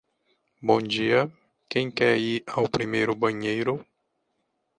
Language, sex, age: Portuguese, male, 30-39